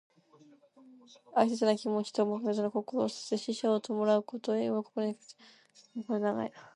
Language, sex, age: Japanese, female, under 19